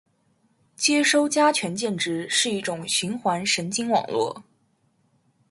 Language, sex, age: Chinese, female, 19-29